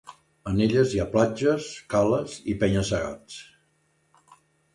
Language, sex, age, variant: Catalan, male, 70-79, Central